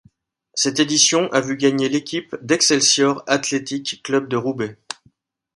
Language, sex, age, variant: French, male, 50-59, Français de métropole